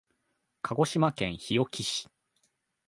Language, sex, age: Japanese, male, 19-29